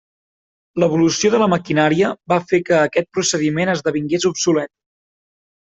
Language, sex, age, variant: Catalan, male, 19-29, Central